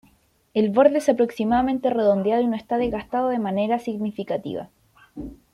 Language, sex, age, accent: Spanish, female, under 19, Chileno: Chile, Cuyo